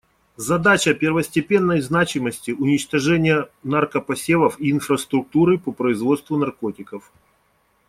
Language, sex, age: Russian, male, 40-49